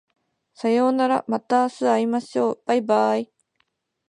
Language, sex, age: Japanese, female, 19-29